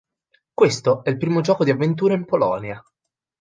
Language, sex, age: Italian, male, 19-29